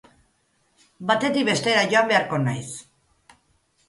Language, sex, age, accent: Basque, female, 50-59, Erdialdekoa edo Nafarra (Gipuzkoa, Nafarroa)